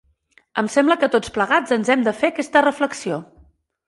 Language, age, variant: Catalan, under 19, Central